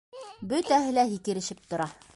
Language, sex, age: Bashkir, female, 30-39